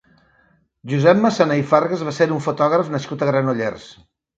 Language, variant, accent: Catalan, Valencià meridional, valencià